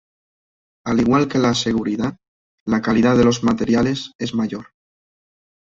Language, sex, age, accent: Spanish, male, 19-29, España: Norte peninsular (Asturias, Castilla y León, Cantabria, País Vasco, Navarra, Aragón, La Rioja, Guadalajara, Cuenca)